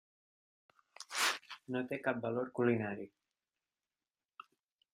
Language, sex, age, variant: Catalan, male, 19-29, Central